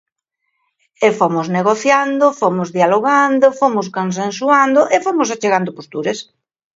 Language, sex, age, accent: Galician, female, 60-69, Normativo (estándar)